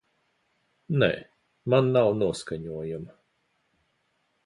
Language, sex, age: Latvian, male, 40-49